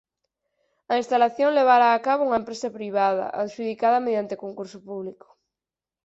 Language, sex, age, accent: Galician, female, 30-39, Normativo (estándar)